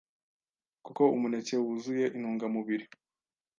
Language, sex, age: Kinyarwanda, male, 19-29